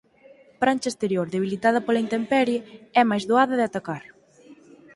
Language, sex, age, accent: Galician, female, 19-29, Atlántico (seseo e gheada)